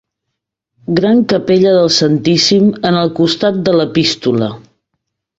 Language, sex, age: Catalan, female, 40-49